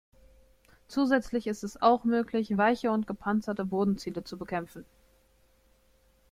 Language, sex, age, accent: German, female, 19-29, Deutschland Deutsch